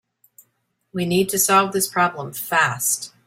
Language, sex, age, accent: English, male, 50-59, United States English